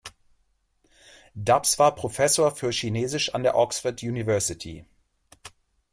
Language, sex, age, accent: German, male, 40-49, Deutschland Deutsch